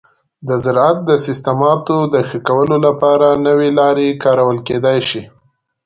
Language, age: Pashto, 19-29